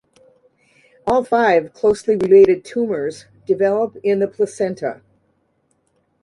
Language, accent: English, United States English